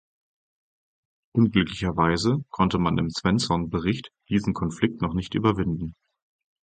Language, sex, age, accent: German, male, 30-39, Deutschland Deutsch